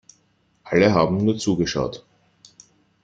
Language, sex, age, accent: German, male, 19-29, Österreichisches Deutsch